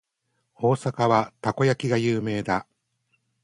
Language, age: Japanese, 60-69